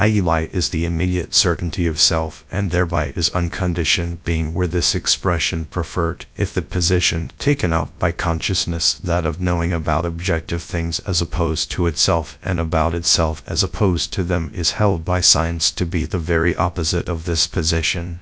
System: TTS, GradTTS